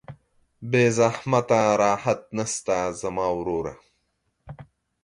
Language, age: Pashto, 30-39